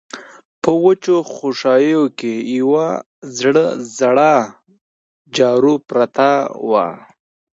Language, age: Pashto, 19-29